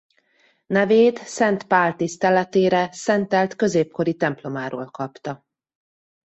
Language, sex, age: Hungarian, female, 30-39